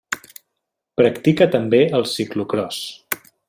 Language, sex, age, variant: Catalan, male, 19-29, Central